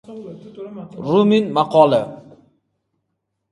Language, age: Uzbek, 30-39